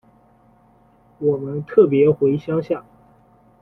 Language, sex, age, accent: Chinese, male, 19-29, 出生地：浙江省